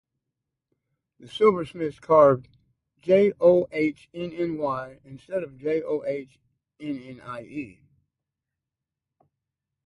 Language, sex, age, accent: English, male, 60-69, United States English